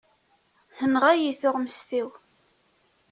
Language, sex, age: Kabyle, female, 30-39